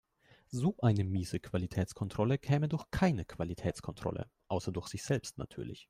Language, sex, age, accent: German, male, 19-29, Deutschland Deutsch